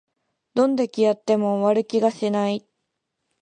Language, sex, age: Japanese, female, 19-29